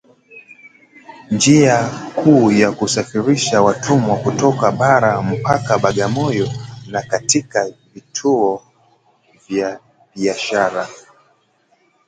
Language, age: Swahili, 19-29